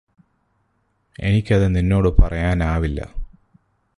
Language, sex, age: Malayalam, male, 40-49